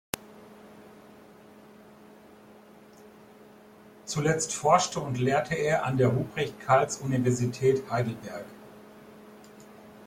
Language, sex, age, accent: German, male, 50-59, Deutschland Deutsch